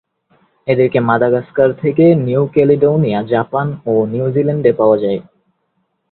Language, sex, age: Bengali, male, 19-29